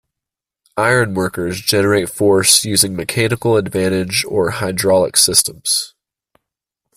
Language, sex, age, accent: English, male, 19-29, United States English